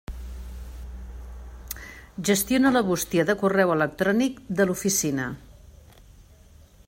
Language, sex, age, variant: Catalan, female, 60-69, Central